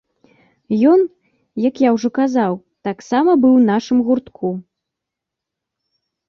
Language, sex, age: Belarusian, female, 19-29